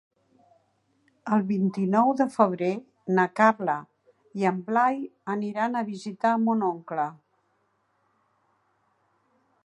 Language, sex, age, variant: Catalan, female, 70-79, Central